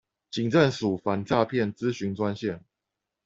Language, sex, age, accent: Chinese, male, 30-39, 出生地：新北市